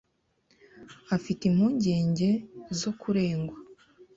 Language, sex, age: Kinyarwanda, female, 19-29